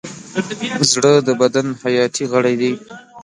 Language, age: Pashto, 19-29